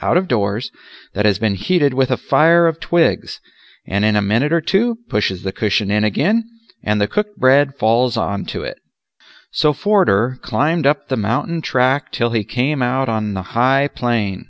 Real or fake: real